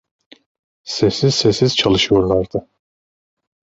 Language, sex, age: Turkish, male, 30-39